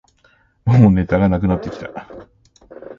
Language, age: Japanese, 40-49